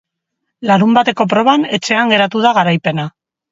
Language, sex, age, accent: Basque, female, 40-49, Erdialdekoa edo Nafarra (Gipuzkoa, Nafarroa)